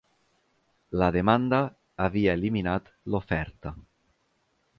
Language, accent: Catalan, valencià; valencià meridional